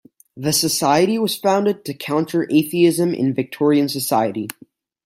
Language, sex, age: English, male, 19-29